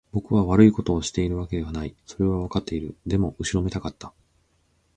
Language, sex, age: Japanese, male, 30-39